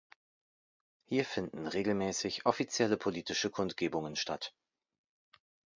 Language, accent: German, Deutschland Deutsch